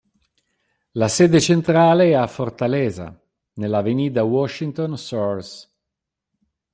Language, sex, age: Italian, male, 50-59